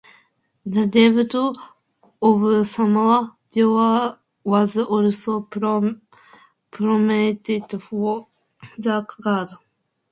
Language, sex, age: English, female, under 19